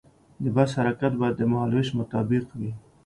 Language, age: Pashto, 30-39